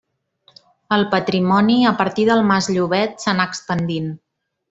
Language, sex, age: Catalan, female, 40-49